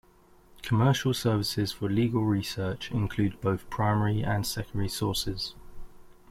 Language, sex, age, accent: English, male, 30-39, England English